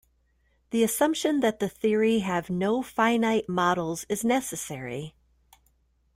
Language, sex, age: English, female, 50-59